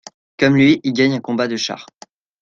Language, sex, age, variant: French, male, under 19, Français de métropole